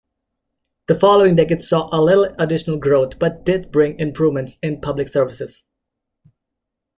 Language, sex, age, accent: English, male, 19-29, United States English